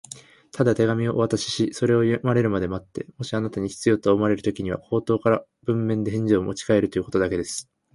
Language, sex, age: Japanese, male, 19-29